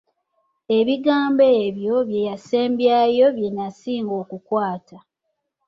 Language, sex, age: Ganda, female, 30-39